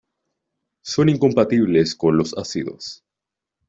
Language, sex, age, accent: Spanish, male, under 19, Andino-Pacífico: Colombia, Perú, Ecuador, oeste de Bolivia y Venezuela andina